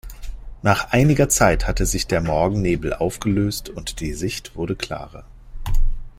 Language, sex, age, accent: German, male, 40-49, Deutschland Deutsch